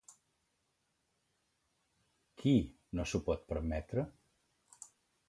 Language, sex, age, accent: Catalan, male, 60-69, Oriental